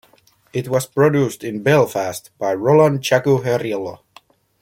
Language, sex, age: English, male, 19-29